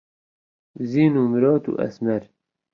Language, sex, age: Central Kurdish, male, 30-39